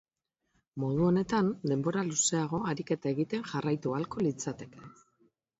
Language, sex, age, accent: Basque, female, 50-59, Mendebalekoa (Araba, Bizkaia, Gipuzkoako mendebaleko herri batzuk)